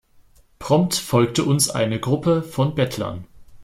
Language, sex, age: German, female, 19-29